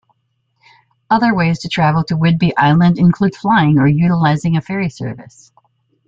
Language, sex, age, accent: English, female, 60-69, United States English